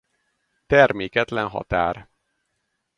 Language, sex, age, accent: Hungarian, male, 30-39, budapesti